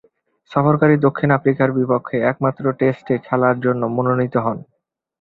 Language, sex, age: Bengali, male, 19-29